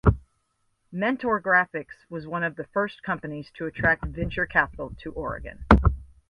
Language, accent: English, United States English